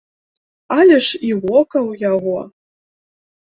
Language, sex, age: Belarusian, female, 30-39